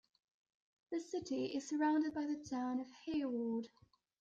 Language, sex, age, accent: English, female, under 19, England English